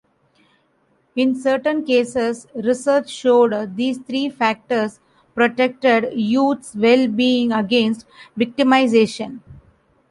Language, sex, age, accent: English, female, 40-49, India and South Asia (India, Pakistan, Sri Lanka)